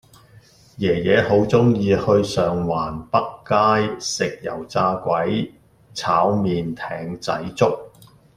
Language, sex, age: Cantonese, male, 50-59